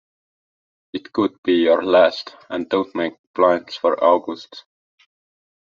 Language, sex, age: English, male, 19-29